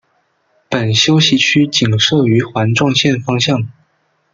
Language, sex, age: Chinese, male, 19-29